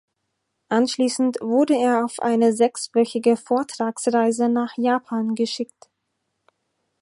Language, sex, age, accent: German, female, 19-29, Deutschland Deutsch